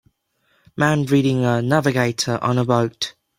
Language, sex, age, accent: English, male, 19-29, England English